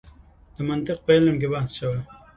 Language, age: Pashto, 19-29